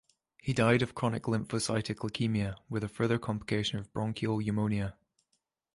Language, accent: English, Scottish English